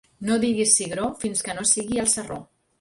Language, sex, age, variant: Catalan, female, 40-49, Central